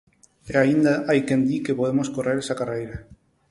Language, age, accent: Galician, 30-39, Neofalante